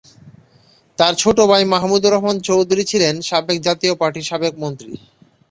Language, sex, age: Bengali, male, 30-39